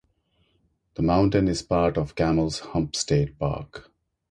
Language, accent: English, India and South Asia (India, Pakistan, Sri Lanka)